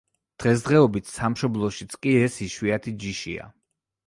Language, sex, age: Georgian, male, 40-49